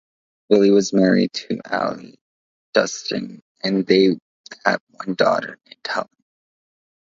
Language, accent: English, United States English